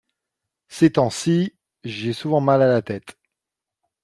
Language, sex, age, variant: French, male, 40-49, Français d'Europe